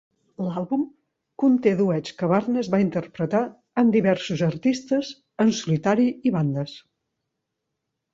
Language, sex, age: Catalan, female, 50-59